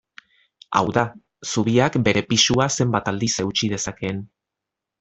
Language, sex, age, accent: Basque, male, 30-39, Mendebalekoa (Araba, Bizkaia, Gipuzkoako mendebaleko herri batzuk)